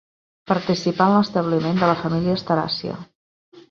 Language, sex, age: Catalan, female, 40-49